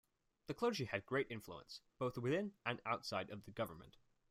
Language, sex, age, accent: English, male, 19-29, England English